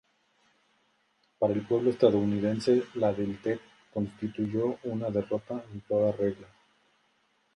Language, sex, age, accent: Spanish, male, 40-49, México